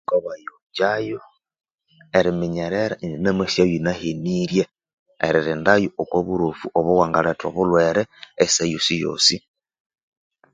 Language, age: Konzo, 30-39